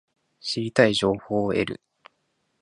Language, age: Japanese, under 19